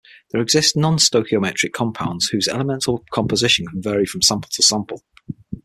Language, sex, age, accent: English, male, 40-49, England English